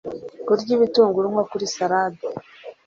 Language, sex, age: Kinyarwanda, female, 30-39